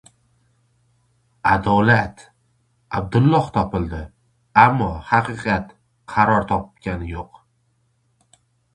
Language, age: Uzbek, 30-39